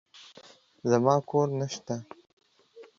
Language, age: Pashto, 19-29